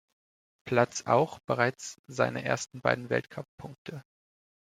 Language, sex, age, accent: German, male, 19-29, Deutschland Deutsch